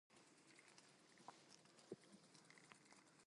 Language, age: English, 19-29